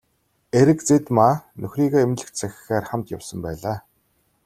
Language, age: Mongolian, 90+